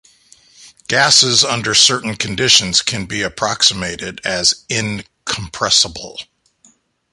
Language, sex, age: English, male, 60-69